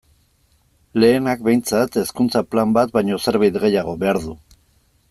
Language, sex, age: Basque, male, 50-59